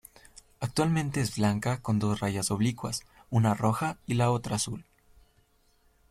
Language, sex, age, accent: Spanish, male, 19-29, Andino-Pacífico: Colombia, Perú, Ecuador, oeste de Bolivia y Venezuela andina